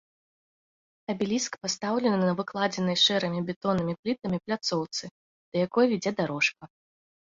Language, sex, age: Belarusian, female, 19-29